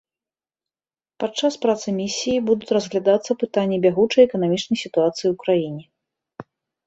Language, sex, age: Belarusian, female, 30-39